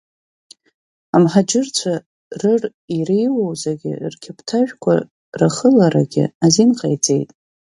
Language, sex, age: Abkhazian, female, 30-39